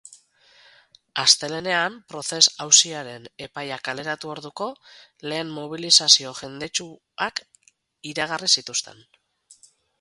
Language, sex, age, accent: Basque, female, 40-49, Mendebalekoa (Araba, Bizkaia, Gipuzkoako mendebaleko herri batzuk)